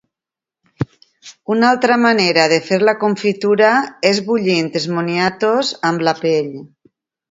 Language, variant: Catalan, Valencià meridional